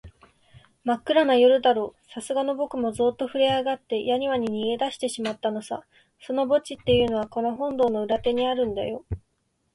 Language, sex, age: Japanese, female, 19-29